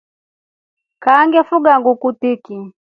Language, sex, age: Rombo, female, 40-49